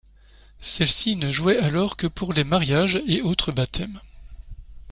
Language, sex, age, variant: French, male, 40-49, Français de métropole